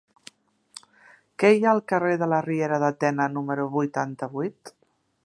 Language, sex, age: Catalan, female, 50-59